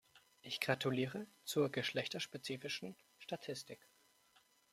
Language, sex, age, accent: German, male, 19-29, Deutschland Deutsch